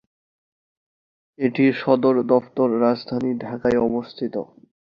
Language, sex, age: Bengali, male, 19-29